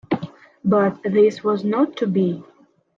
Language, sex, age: English, female, under 19